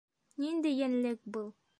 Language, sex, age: Bashkir, female, under 19